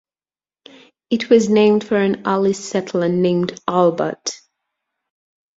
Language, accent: English, England English